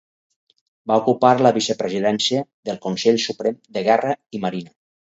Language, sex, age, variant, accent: Catalan, male, 60-69, Valencià meridional, valencià